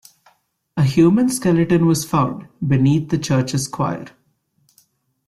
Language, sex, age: English, male, 19-29